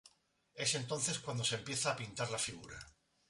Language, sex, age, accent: Spanish, male, 60-69, España: Sur peninsular (Andalucia, Extremadura, Murcia)